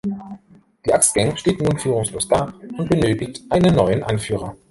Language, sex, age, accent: German, male, 30-39, Deutschland Deutsch